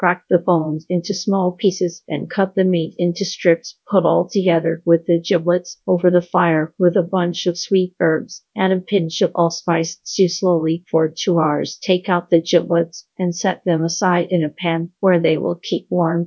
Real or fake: fake